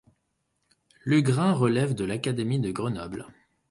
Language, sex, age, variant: French, male, 30-39, Français de métropole